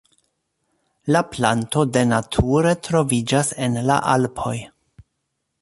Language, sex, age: Esperanto, male, 40-49